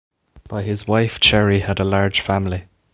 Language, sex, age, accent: English, male, under 19, Irish English